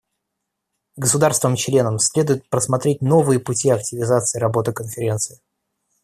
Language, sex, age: Russian, male, under 19